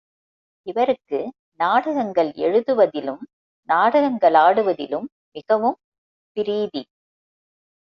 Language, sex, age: Tamil, female, 50-59